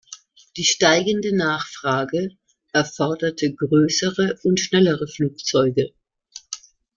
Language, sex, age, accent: German, female, 60-69, Deutschland Deutsch